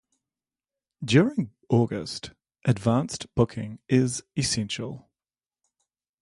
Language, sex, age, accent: English, male, 40-49, New Zealand English